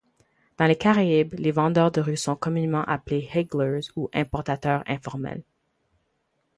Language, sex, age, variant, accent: French, female, 19-29, Français d'Amérique du Nord, Français du Canada